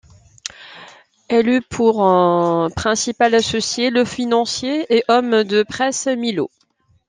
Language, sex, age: French, female, 30-39